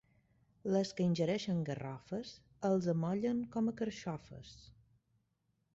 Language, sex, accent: Catalan, female, mallorquí